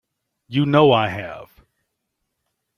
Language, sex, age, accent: English, male, 50-59, United States English